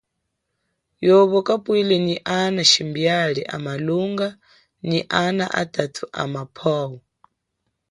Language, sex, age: Chokwe, female, 19-29